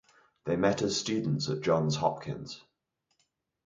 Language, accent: English, England English